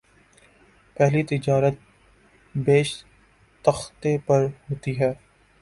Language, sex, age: Urdu, male, 19-29